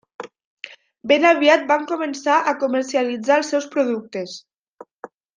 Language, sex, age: Catalan, female, 19-29